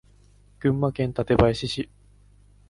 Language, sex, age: Japanese, male, 19-29